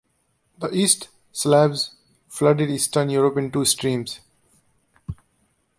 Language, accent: English, India and South Asia (India, Pakistan, Sri Lanka)